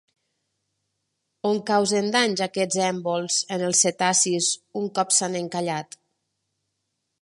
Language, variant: Catalan, Nord-Occidental